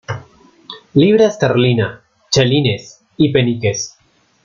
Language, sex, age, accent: Spanish, male, 19-29, Andino-Pacífico: Colombia, Perú, Ecuador, oeste de Bolivia y Venezuela andina